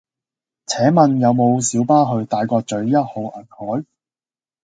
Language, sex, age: Cantonese, male, under 19